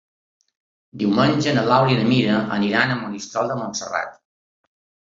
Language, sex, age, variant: Catalan, male, 50-59, Balear